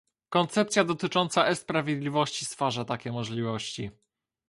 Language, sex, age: Polish, male, 19-29